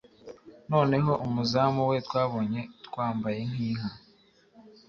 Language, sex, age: Kinyarwanda, male, 19-29